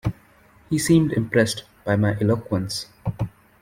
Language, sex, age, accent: English, male, 19-29, India and South Asia (India, Pakistan, Sri Lanka)